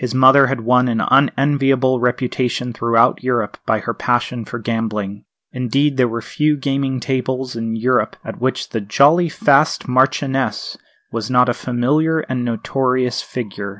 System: none